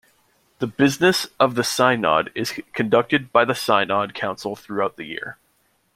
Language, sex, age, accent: English, male, 19-29, United States English